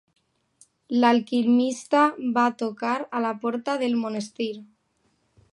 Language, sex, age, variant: Catalan, female, under 19, Alacantí